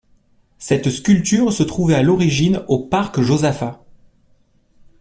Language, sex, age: French, male, 40-49